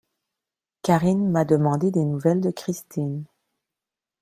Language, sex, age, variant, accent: French, female, 40-49, Français d'Amérique du Nord, Français du Canada